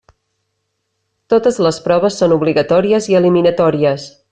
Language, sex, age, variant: Catalan, female, 30-39, Central